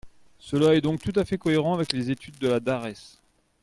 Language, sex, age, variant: French, male, 40-49, Français de métropole